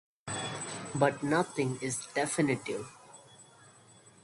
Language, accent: English, United States English